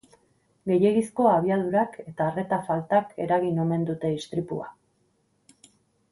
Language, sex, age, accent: Basque, female, 50-59, Erdialdekoa edo Nafarra (Gipuzkoa, Nafarroa)